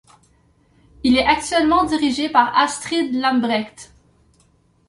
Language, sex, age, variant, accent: French, female, 19-29, Français d'Amérique du Nord, Français du Canada